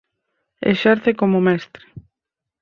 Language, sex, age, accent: Galician, female, 30-39, Oriental (común en zona oriental)